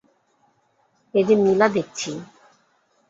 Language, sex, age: Bengali, female, 30-39